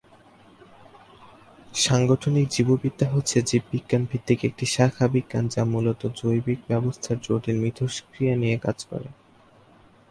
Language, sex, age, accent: Bengali, male, under 19, Native